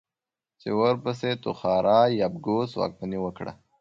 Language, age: Pashto, under 19